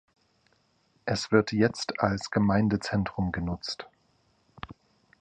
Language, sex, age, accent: German, male, 30-39, Deutschland Deutsch